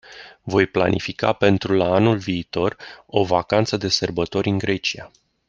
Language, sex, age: Romanian, male, 40-49